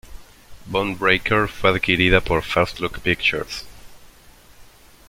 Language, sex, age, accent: Spanish, male, 30-39, Rioplatense: Argentina, Uruguay, este de Bolivia, Paraguay